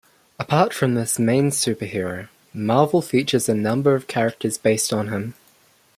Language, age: English, under 19